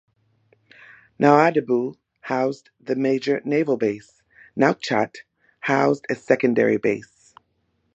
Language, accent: English, United States English